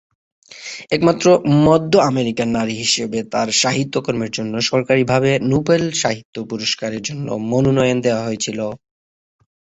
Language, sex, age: Bengali, male, 19-29